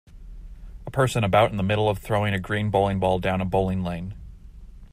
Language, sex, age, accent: English, male, 30-39, United States English